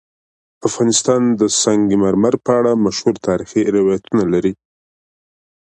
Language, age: Pashto, 19-29